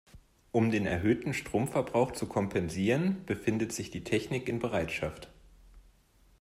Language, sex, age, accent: German, male, 19-29, Deutschland Deutsch